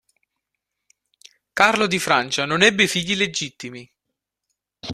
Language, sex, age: Italian, male, 19-29